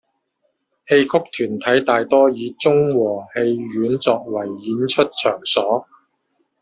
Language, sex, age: Chinese, male, 40-49